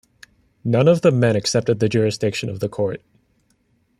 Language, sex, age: English, male, 19-29